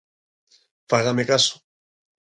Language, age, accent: Galician, 19-29, Normativo (estándar)